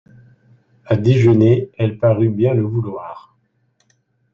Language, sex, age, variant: French, male, 50-59, Français de métropole